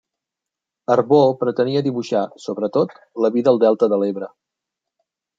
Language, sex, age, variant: Catalan, male, 30-39, Central